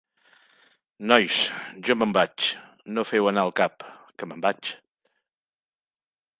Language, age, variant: Catalan, 50-59, Central